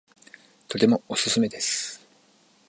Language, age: Japanese, 50-59